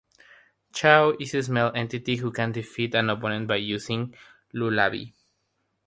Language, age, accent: English, 19-29, United States English; India and South Asia (India, Pakistan, Sri Lanka)